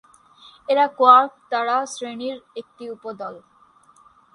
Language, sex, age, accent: Bengali, female, 19-29, Native